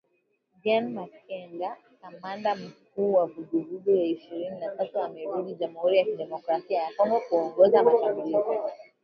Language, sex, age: Swahili, female, 19-29